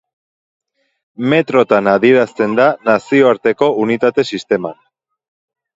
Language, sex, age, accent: Basque, male, 30-39, Erdialdekoa edo Nafarra (Gipuzkoa, Nafarroa)